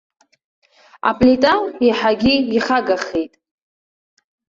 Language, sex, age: Abkhazian, female, under 19